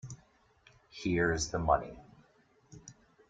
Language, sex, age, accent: English, male, 19-29, Canadian English